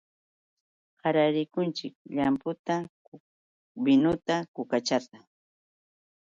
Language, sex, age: Yauyos Quechua, female, 60-69